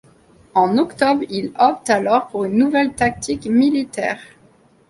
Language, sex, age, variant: French, female, 30-39, Français de métropole